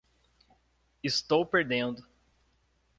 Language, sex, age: Portuguese, male, 19-29